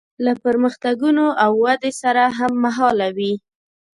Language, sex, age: Pashto, female, 19-29